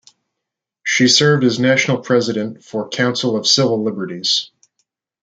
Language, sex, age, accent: English, male, 19-29, United States English